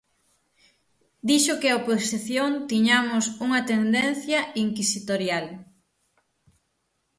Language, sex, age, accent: Galician, female, 30-39, Atlántico (seseo e gheada); Normativo (estándar)